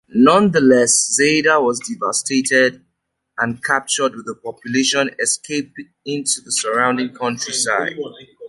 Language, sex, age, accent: English, male, 30-39, United States English